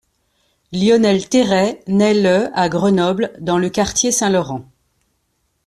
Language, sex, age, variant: French, female, 50-59, Français de métropole